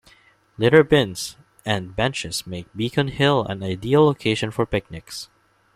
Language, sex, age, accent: English, male, 19-29, Filipino